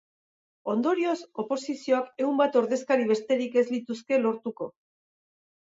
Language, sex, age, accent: Basque, female, 40-49, Erdialdekoa edo Nafarra (Gipuzkoa, Nafarroa)